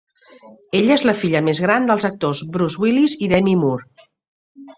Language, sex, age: Catalan, female, 50-59